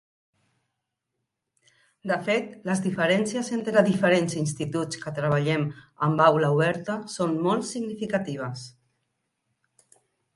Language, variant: Catalan, Central